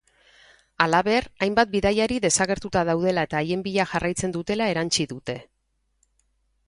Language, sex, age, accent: Basque, female, 40-49, Mendebalekoa (Araba, Bizkaia, Gipuzkoako mendebaleko herri batzuk)